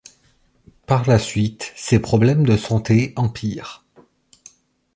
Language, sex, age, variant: French, male, 30-39, Français de métropole